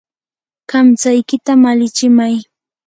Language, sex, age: Yanahuanca Pasco Quechua, female, 19-29